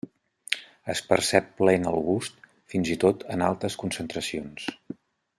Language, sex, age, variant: Catalan, male, 50-59, Central